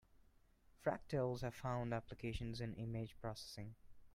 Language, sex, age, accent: English, male, 19-29, India and South Asia (India, Pakistan, Sri Lanka)